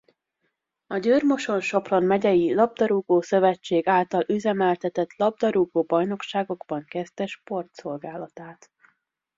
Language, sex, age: Hungarian, female, 19-29